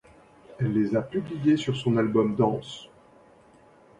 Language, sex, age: French, male, 50-59